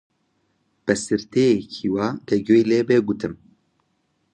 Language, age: Central Kurdish, 19-29